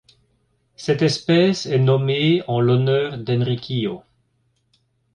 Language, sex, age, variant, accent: French, male, 50-59, Français d'Europe, Français de Belgique